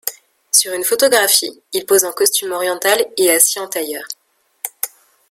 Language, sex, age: French, female, 19-29